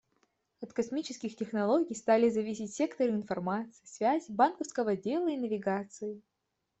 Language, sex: Russian, female